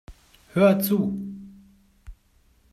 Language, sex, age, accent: German, male, 40-49, Deutschland Deutsch